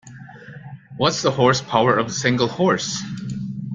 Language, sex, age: English, male, 40-49